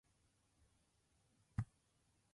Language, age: Japanese, 19-29